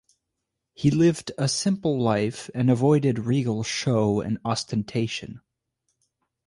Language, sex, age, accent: English, male, 19-29, United States English